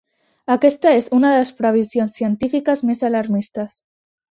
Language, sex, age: Catalan, female, under 19